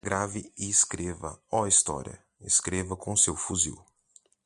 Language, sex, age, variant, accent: Portuguese, male, 19-29, Portuguese (Brasil), Paulista